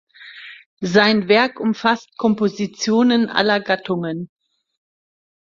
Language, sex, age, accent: German, female, 50-59, Deutschland Deutsch